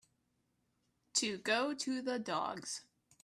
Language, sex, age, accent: English, female, under 19, United States English